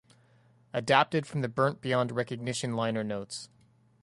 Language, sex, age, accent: English, male, 19-29, United States English